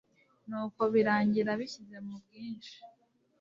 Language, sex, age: Kinyarwanda, female, 19-29